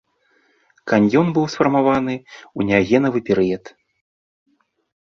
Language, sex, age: Belarusian, male, 40-49